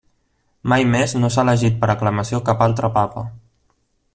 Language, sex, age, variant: Catalan, male, 19-29, Central